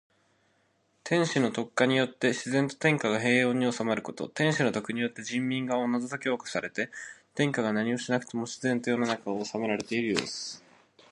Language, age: Japanese, 19-29